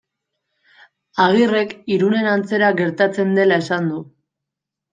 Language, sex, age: Basque, female, 19-29